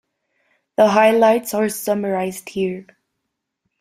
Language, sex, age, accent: English, female, 19-29, United States English